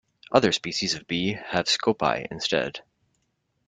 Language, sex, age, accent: English, male, 30-39, United States English